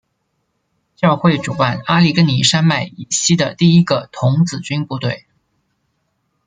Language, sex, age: Chinese, male, 30-39